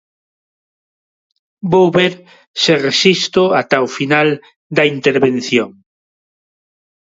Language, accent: Galician, Neofalante